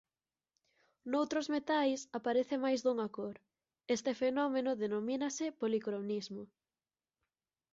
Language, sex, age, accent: Galician, female, 19-29, Atlántico (seseo e gheada)